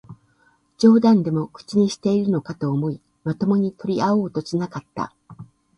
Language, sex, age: Japanese, female, 60-69